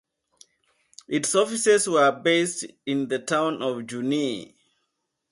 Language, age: English, 50-59